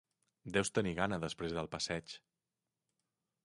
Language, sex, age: Catalan, male, 40-49